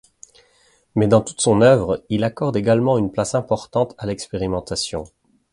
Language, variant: French, Français de métropole